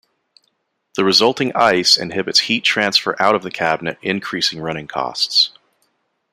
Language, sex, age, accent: English, male, 40-49, United States English